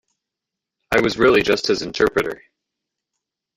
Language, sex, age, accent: English, male, 19-29, United States English